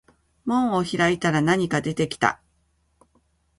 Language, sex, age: Japanese, female, 50-59